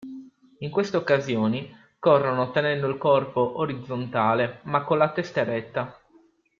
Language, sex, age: Italian, male, 19-29